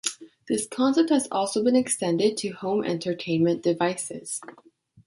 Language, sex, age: English, female, 19-29